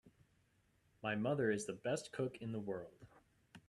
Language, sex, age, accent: English, male, 19-29, United States English